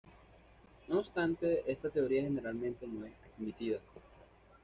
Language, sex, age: Spanish, male, 19-29